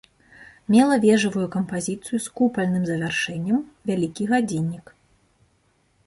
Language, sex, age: Belarusian, female, 30-39